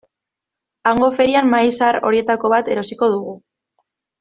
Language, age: Basque, 19-29